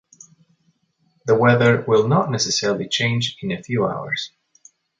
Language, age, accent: English, 30-39, Canadian English